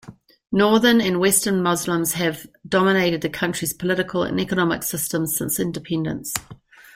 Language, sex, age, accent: English, female, 60-69, New Zealand English